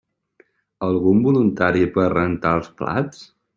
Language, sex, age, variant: Catalan, male, 30-39, Central